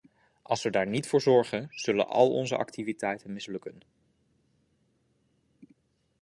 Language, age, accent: Dutch, 19-29, Nederlands Nederlands